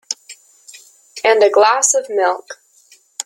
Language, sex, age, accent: English, female, under 19, Canadian English